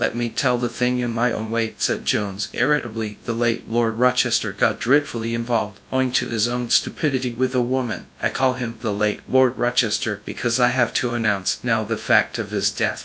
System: TTS, GradTTS